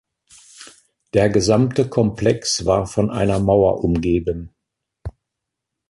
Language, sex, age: German, male, 70-79